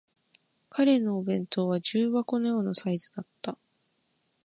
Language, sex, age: Japanese, female, 19-29